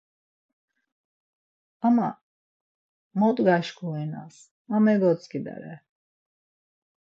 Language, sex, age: Laz, female, 50-59